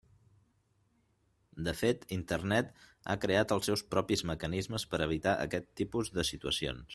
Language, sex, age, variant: Catalan, male, 30-39, Central